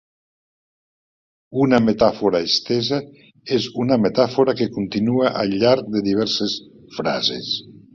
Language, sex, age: Catalan, male, 60-69